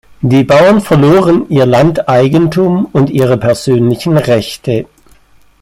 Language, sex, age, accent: German, male, 50-59, Deutschland Deutsch